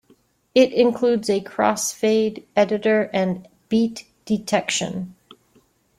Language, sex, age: English, female, 50-59